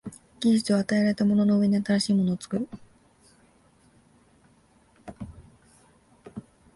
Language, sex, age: Japanese, female, 19-29